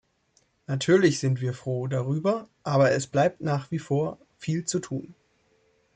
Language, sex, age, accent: German, male, 19-29, Deutschland Deutsch